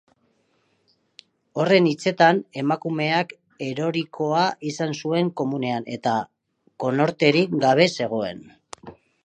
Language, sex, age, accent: Basque, male, 40-49, Mendebalekoa (Araba, Bizkaia, Gipuzkoako mendebaleko herri batzuk)